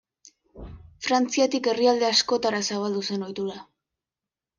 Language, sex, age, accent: Basque, female, under 19, Mendebalekoa (Araba, Bizkaia, Gipuzkoako mendebaleko herri batzuk)